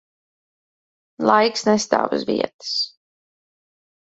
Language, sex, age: Latvian, female, 30-39